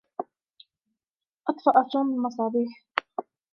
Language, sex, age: Arabic, female, 19-29